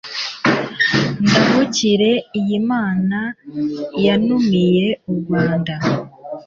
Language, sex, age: Kinyarwanda, female, 19-29